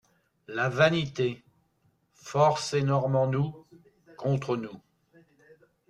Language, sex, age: French, male, 60-69